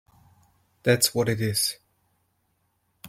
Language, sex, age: English, male, 19-29